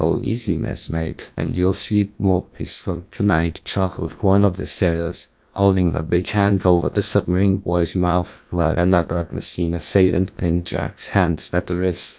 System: TTS, GlowTTS